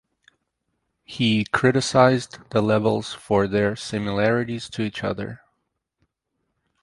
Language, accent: English, United States English